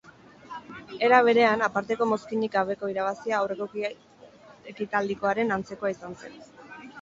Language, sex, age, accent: Basque, female, 19-29, Mendebalekoa (Araba, Bizkaia, Gipuzkoako mendebaleko herri batzuk)